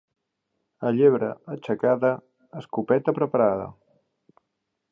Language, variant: Catalan, Central